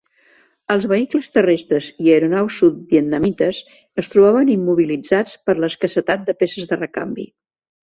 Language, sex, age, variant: Catalan, female, 70-79, Central